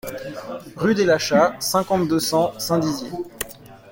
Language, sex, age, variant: French, male, 19-29, Français de métropole